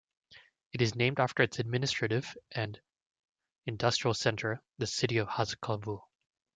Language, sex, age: English, male, 19-29